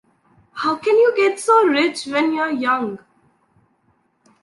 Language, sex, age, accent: English, female, 19-29, India and South Asia (India, Pakistan, Sri Lanka)